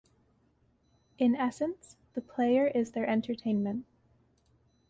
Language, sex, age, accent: English, female, 19-29, Canadian English